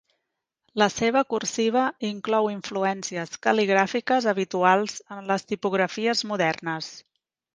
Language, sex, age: Catalan, female, 30-39